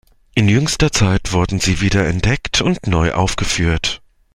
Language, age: German, 30-39